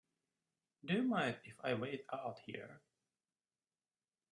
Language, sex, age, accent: English, male, 30-39, United States English